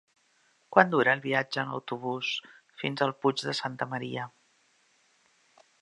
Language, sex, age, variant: Catalan, female, 50-59, Central